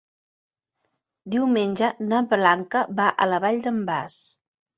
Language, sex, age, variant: Catalan, male, 40-49, Central